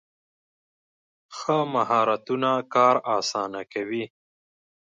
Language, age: Pashto, 30-39